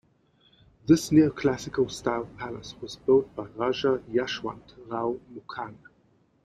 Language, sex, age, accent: English, male, 40-49, Southern African (South Africa, Zimbabwe, Namibia)